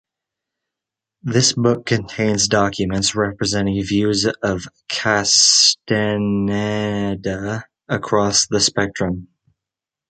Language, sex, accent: English, male, United States English